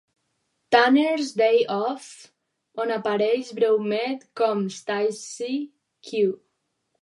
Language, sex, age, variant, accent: Catalan, female, under 19, Alacantí, valencià